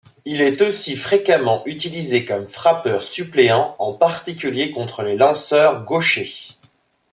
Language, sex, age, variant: French, male, 30-39, Français de métropole